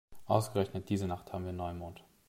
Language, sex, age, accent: German, male, 30-39, Deutschland Deutsch